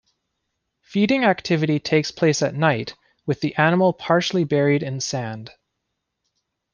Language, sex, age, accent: English, male, 30-39, Canadian English